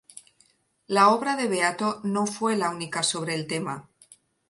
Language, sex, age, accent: Spanish, female, 50-59, España: Norte peninsular (Asturias, Castilla y León, Cantabria, País Vasco, Navarra, Aragón, La Rioja, Guadalajara, Cuenca)